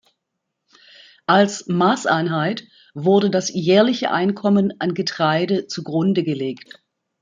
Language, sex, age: German, female, 50-59